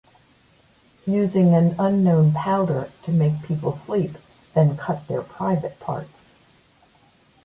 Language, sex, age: English, female, 60-69